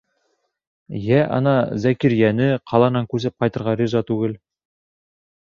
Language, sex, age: Bashkir, male, 19-29